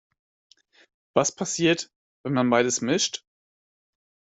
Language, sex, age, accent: German, male, 19-29, Deutschland Deutsch